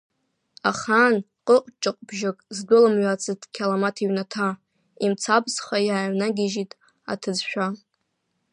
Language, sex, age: Abkhazian, female, under 19